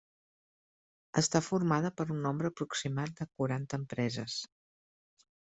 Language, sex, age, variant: Catalan, female, 50-59, Central